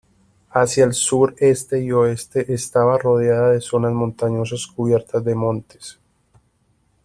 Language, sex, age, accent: Spanish, male, 19-29, Caribe: Cuba, Venezuela, Puerto Rico, República Dominicana, Panamá, Colombia caribeña, México caribeño, Costa del golfo de México